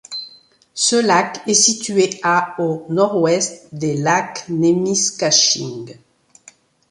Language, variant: French, Français de métropole